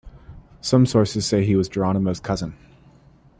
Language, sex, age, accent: English, male, 19-29, United States English